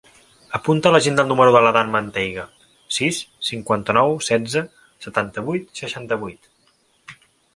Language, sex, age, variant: Catalan, male, 19-29, Central